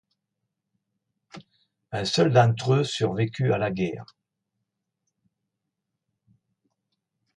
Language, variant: French, Français de métropole